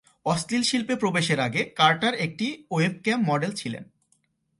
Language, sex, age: Bengali, male, 19-29